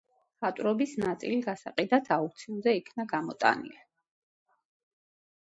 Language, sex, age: Georgian, female, 50-59